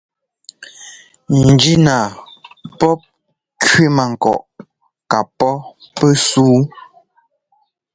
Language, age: Ngomba, 19-29